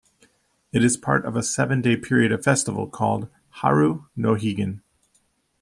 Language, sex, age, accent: English, male, 30-39, United States English